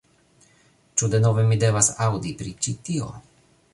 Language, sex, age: Esperanto, male, 40-49